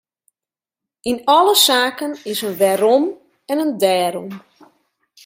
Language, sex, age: Western Frisian, female, 40-49